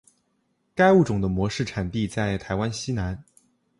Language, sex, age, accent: Chinese, male, 19-29, 出生地：浙江省